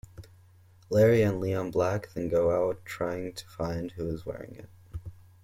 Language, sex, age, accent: English, male, 19-29, United States English